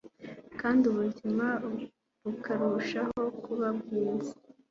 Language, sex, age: Kinyarwanda, female, 19-29